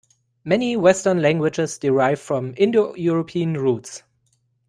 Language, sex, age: English, male, 19-29